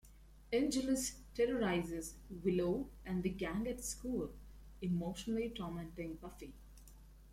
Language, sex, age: English, female, 19-29